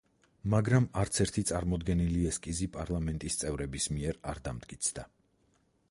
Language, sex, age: Georgian, male, 40-49